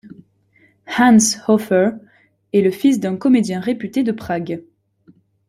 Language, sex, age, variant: French, female, 19-29, Français de métropole